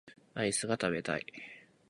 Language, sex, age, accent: Japanese, male, 19-29, 東京